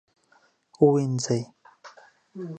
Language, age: Pashto, 19-29